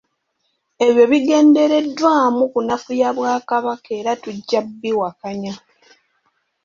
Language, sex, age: Ganda, female, 19-29